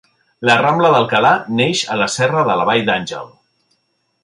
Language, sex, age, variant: Catalan, male, 40-49, Central